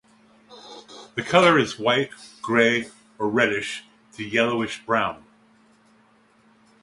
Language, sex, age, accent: English, male, 50-59, United States English